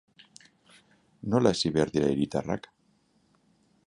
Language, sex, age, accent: Basque, male, 40-49, Mendebalekoa (Araba, Bizkaia, Gipuzkoako mendebaleko herri batzuk)